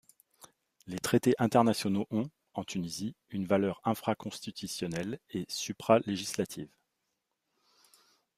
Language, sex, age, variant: French, male, 40-49, Français de métropole